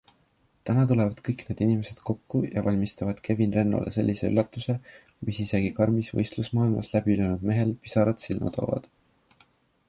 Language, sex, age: Estonian, male, 19-29